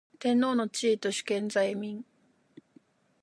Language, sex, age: Japanese, female, 19-29